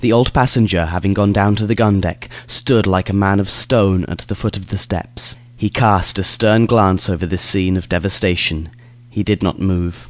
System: none